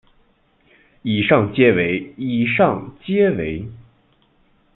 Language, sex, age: Chinese, male, 19-29